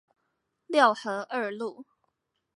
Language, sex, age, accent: Chinese, female, 19-29, 出生地：臺北市